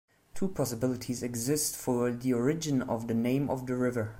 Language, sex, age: English, male, 19-29